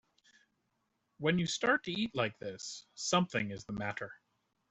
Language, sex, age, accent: English, male, 30-39, Canadian English